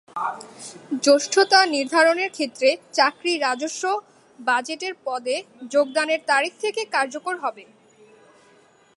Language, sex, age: Bengali, male, 19-29